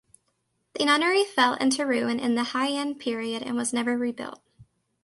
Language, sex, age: English, female, under 19